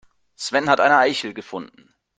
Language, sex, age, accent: German, male, 19-29, Deutschland Deutsch